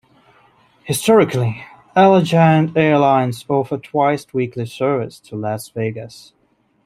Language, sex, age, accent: English, male, 19-29, England English